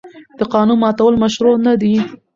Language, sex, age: Pashto, female, 19-29